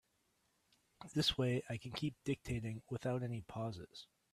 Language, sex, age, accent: English, male, 40-49, United States English